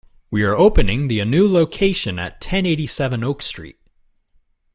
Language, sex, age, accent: English, male, 19-29, United States English